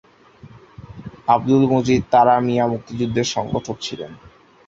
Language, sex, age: Bengali, male, under 19